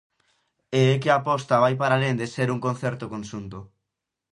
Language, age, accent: Galician, 19-29, Atlántico (seseo e gheada)